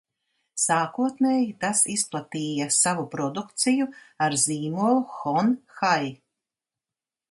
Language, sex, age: Latvian, female, 60-69